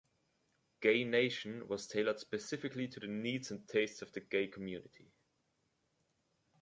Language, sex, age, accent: English, male, 19-29, United States English